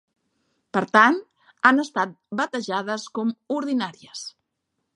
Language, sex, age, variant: Catalan, female, 40-49, Central